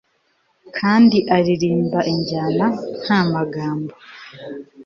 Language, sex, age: Kinyarwanda, female, 19-29